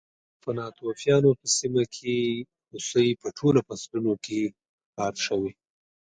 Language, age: Pashto, 30-39